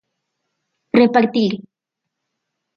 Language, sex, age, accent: Galician, female, 40-49, Atlántico (seseo e gheada); Normativo (estándar)